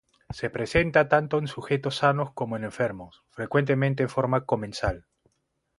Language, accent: Spanish, Andino-Pacífico: Colombia, Perú, Ecuador, oeste de Bolivia y Venezuela andina